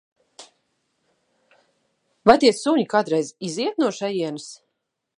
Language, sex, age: Latvian, female, 30-39